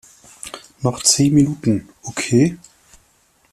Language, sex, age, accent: German, male, 40-49, Deutschland Deutsch